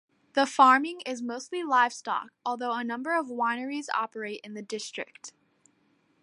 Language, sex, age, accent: English, female, under 19, United States English